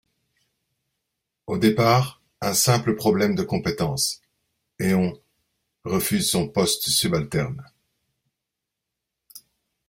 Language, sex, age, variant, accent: French, male, 40-49, Français d'Europe, Français de Belgique